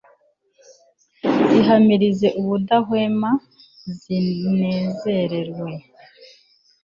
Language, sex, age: Kinyarwanda, female, 19-29